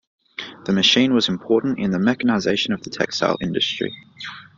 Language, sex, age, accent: English, male, 19-29, Australian English